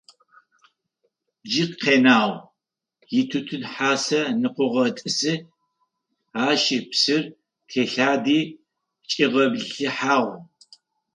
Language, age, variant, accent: Adyghe, 60-69, Адыгабзэ (Кирил, пстэумэ зэдыряе), Кıэмгуй (Çemguy)